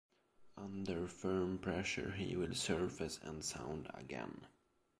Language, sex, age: English, male, 19-29